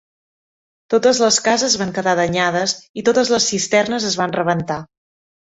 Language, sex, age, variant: Catalan, female, 40-49, Central